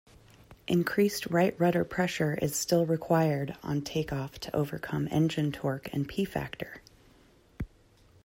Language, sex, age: English, female, 30-39